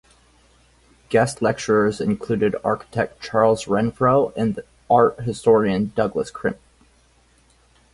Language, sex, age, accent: English, male, 30-39, United States English